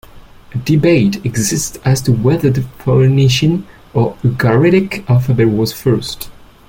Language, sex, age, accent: English, male, 19-29, England English